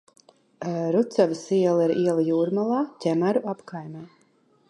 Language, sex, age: Latvian, female, 40-49